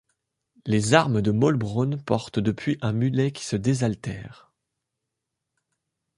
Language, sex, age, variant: French, male, 30-39, Français de métropole